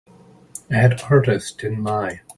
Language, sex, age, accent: English, male, 19-29, United States English